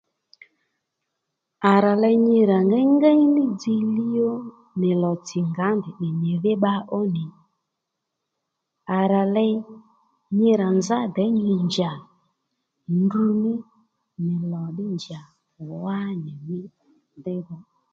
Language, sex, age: Lendu, female, 30-39